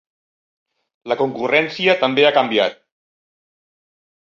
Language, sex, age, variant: Catalan, male, 40-49, Central